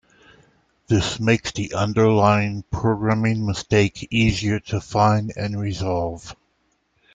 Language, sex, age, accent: English, male, 50-59, United States English